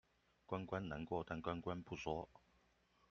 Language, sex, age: Chinese, male, 40-49